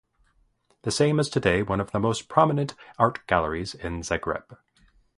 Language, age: English, 30-39